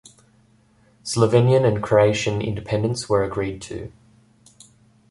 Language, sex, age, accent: English, male, 19-29, Australian English